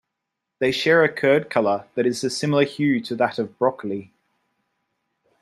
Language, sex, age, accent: English, male, 19-29, Australian English